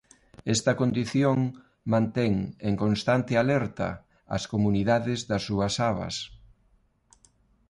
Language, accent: Galician, Neofalante